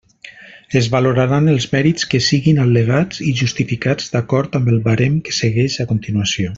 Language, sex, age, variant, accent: Catalan, male, 40-49, Valencià meridional, valencià